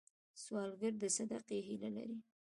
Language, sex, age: Pashto, female, 19-29